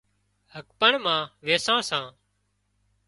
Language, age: Wadiyara Koli, 30-39